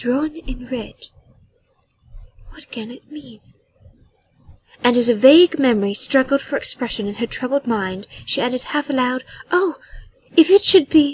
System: none